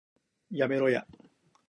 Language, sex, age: Japanese, male, 40-49